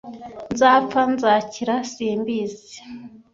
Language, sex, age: Kinyarwanda, female, 19-29